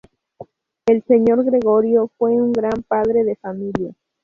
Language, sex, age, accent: Spanish, female, 19-29, México